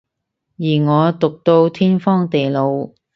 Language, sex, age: Cantonese, female, 30-39